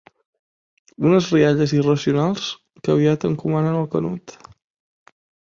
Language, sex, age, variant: Catalan, male, 19-29, Central